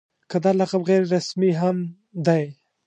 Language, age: Pashto, 30-39